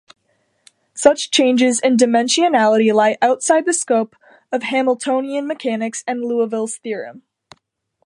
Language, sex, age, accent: English, female, under 19, United States English